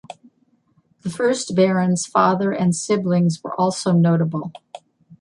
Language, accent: English, United States English